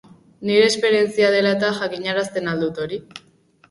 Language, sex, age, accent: Basque, female, under 19, Mendebalekoa (Araba, Bizkaia, Gipuzkoako mendebaleko herri batzuk)